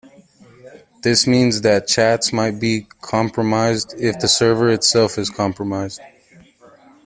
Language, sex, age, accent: English, male, 19-29, United States English